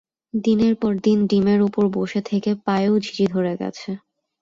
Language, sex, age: Bengali, female, 19-29